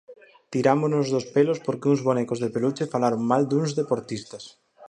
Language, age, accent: Galician, 30-39, Atlántico (seseo e gheada)